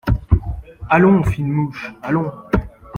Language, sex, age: French, male, 19-29